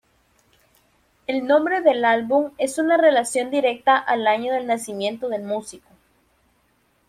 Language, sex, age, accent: Spanish, female, 19-29, América central